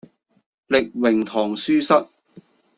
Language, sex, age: Cantonese, male, 40-49